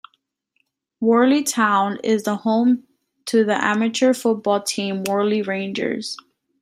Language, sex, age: English, female, 19-29